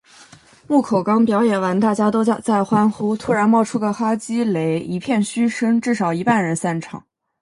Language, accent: Chinese, 出生地：江苏省